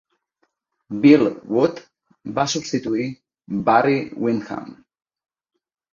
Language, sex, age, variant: Catalan, male, 30-39, Central